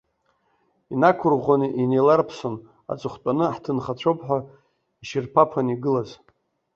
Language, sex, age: Abkhazian, male, 40-49